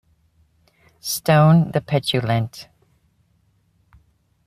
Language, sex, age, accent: English, female, 50-59, United States English